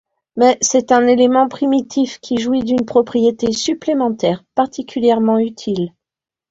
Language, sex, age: French, female, 50-59